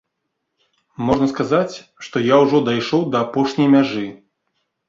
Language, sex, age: Belarusian, male, 30-39